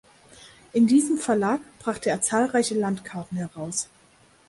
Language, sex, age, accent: German, female, 19-29, Deutschland Deutsch